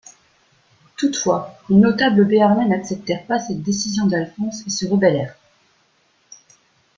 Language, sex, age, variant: French, female, 40-49, Français de métropole